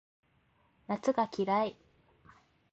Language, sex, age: Japanese, female, 19-29